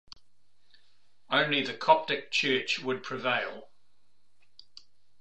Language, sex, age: English, male, 70-79